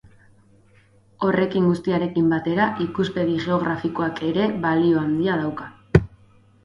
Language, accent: Basque, Mendebalekoa (Araba, Bizkaia, Gipuzkoako mendebaleko herri batzuk)